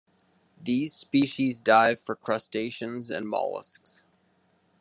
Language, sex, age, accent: English, male, 30-39, United States English